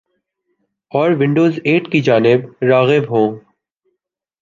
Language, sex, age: Urdu, male, 19-29